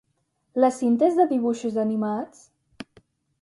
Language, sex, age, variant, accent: Catalan, female, 19-29, Central, central